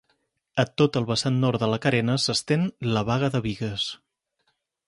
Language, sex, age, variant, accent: Catalan, male, 40-49, Central, central